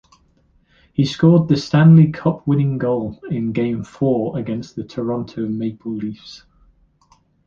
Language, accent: English, England English